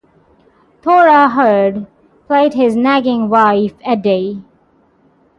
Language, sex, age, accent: English, female, 19-29, United States English; England English; India and South Asia (India, Pakistan, Sri Lanka)